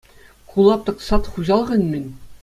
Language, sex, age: Chuvash, male, 40-49